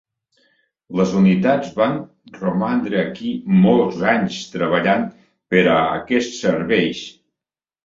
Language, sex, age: Catalan, male, 70-79